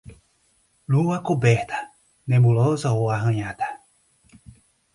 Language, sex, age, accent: Portuguese, male, 30-39, Nordestino